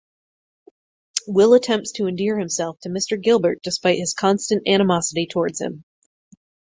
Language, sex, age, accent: English, female, 40-49, United States English